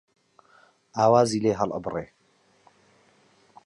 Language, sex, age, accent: Central Kurdish, male, 30-39, سۆرانی